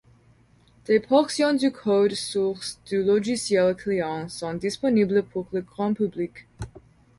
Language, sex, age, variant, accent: French, female, 19-29, Français d'Amérique du Nord, Français du Canada